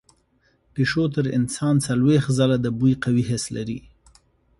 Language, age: Pashto, 30-39